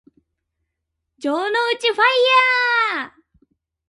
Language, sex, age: Japanese, female, 19-29